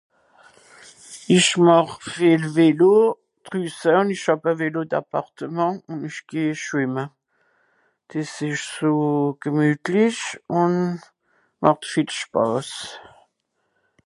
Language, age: Swiss German, 60-69